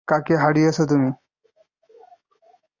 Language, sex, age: Bengali, male, 19-29